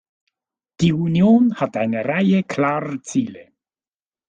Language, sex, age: German, male, 60-69